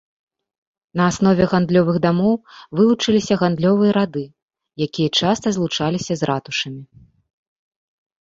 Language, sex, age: Belarusian, female, 30-39